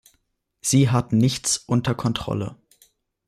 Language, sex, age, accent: German, male, 19-29, Deutschland Deutsch